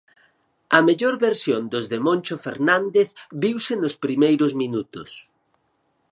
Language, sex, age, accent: Galician, male, 50-59, Oriental (común en zona oriental)